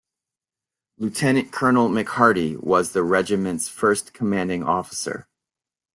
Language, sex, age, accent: English, male, 40-49, United States English